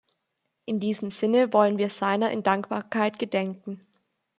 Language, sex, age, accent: German, female, 19-29, Deutschland Deutsch